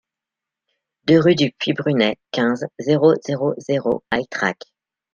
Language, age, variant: French, 19-29, Français de métropole